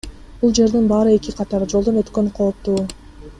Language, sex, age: Kyrgyz, female, 19-29